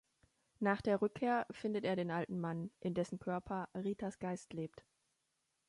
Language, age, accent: German, 30-39, Deutschland Deutsch